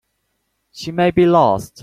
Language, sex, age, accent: English, male, 19-29, United States English